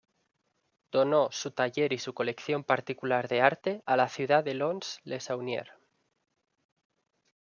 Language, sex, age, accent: Spanish, male, 19-29, España: Norte peninsular (Asturias, Castilla y León, Cantabria, País Vasco, Navarra, Aragón, La Rioja, Guadalajara, Cuenca)